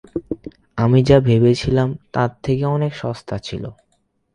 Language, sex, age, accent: Bengali, male, 19-29, Bengali; Bangla